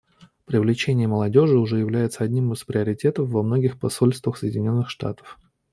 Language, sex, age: Russian, male, 30-39